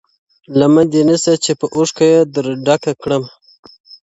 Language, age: Pashto, 19-29